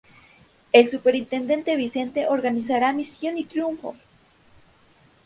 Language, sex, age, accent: Spanish, female, 19-29, México